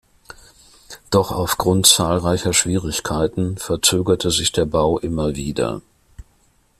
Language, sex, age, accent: German, male, 50-59, Deutschland Deutsch